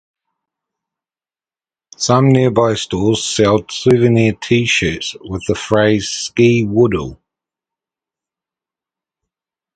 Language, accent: English, New Zealand English